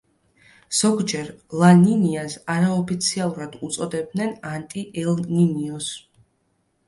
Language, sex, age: Georgian, female, 19-29